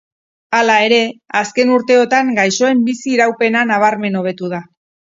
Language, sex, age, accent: Basque, female, 40-49, Erdialdekoa edo Nafarra (Gipuzkoa, Nafarroa)